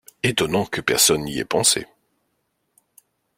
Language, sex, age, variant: French, male, 40-49, Français de métropole